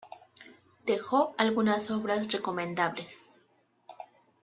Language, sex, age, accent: Spanish, female, 19-29, México